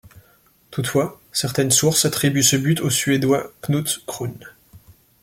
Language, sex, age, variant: French, male, 19-29, Français de métropole